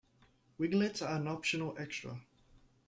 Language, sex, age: English, male, 19-29